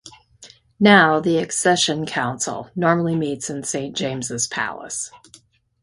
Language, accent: English, United States English